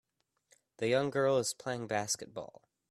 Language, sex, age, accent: English, male, under 19, United States English